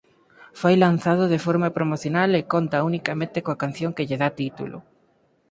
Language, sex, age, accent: Galician, male, 19-29, Central (gheada)